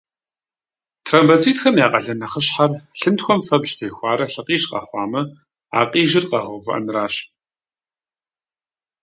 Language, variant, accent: Kabardian, Адыгэбзэ (Къэбэрдей, Кирил, Урысей), Джылэхъстэней (Gilahsteney)